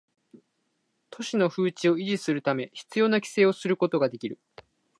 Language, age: Japanese, 19-29